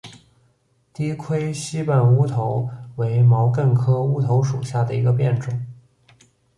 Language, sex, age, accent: Chinese, male, 19-29, 出生地：北京市